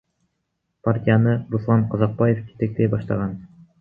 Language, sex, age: Kyrgyz, male, 19-29